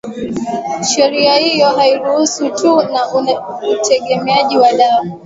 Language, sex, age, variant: Swahili, female, 19-29, Kiswahili Sanifu (EA)